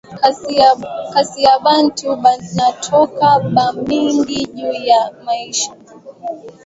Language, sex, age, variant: Swahili, female, 19-29, Kiswahili Sanifu (EA)